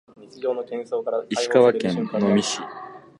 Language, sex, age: Japanese, male, 19-29